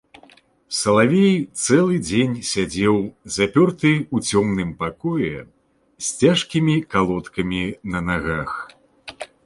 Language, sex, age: Belarusian, male, 40-49